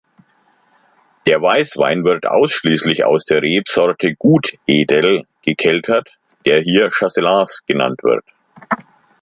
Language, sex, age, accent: German, male, 50-59, Deutschland Deutsch